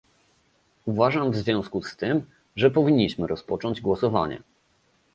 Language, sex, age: Polish, male, 30-39